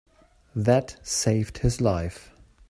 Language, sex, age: English, male, 40-49